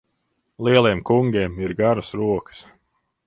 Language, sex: Latvian, male